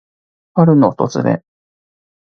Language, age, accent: Japanese, 50-59, 標準語